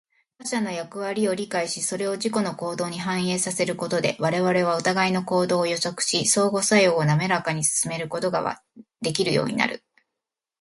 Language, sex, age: Japanese, female, 40-49